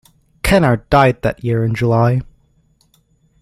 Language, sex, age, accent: English, male, 19-29, England English